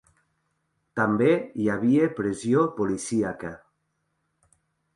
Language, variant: Catalan, Nord-Occidental